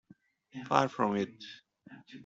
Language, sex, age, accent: English, male, 40-49, Australian English